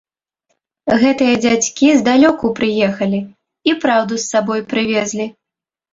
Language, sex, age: Belarusian, female, 19-29